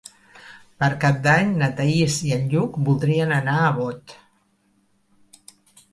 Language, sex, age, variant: Catalan, female, 60-69, Central